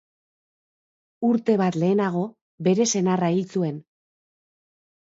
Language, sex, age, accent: Basque, female, 40-49, Erdialdekoa edo Nafarra (Gipuzkoa, Nafarroa)